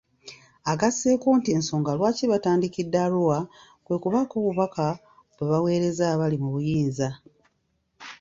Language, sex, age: Ganda, female, 50-59